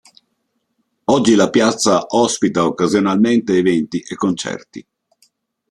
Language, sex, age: Italian, male, 50-59